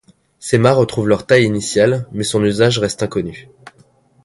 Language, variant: French, Français de métropole